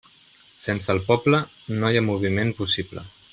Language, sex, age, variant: Catalan, male, 30-39, Central